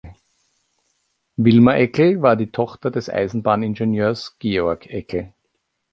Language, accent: German, Österreichisches Deutsch